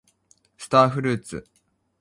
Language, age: Japanese, 19-29